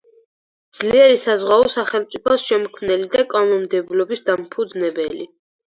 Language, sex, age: Georgian, female, under 19